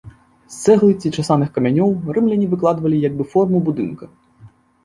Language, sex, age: Belarusian, male, 19-29